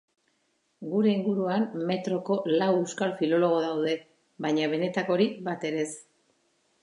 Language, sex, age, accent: Basque, female, 40-49, Erdialdekoa edo Nafarra (Gipuzkoa, Nafarroa)